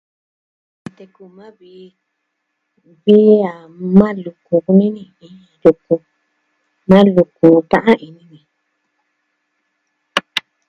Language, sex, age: Southwestern Tlaxiaco Mixtec, female, 60-69